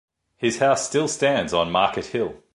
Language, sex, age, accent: English, male, 30-39, Australian English